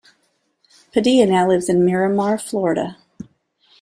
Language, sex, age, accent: English, female, 40-49, United States English